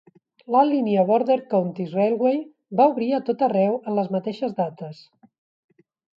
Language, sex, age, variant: Catalan, female, 40-49, Central